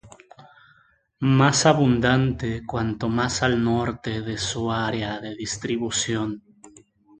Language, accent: Spanish, México